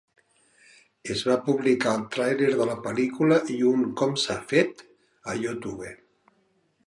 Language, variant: Catalan, Central